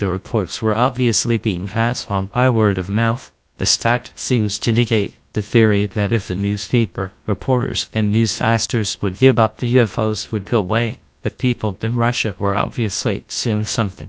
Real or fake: fake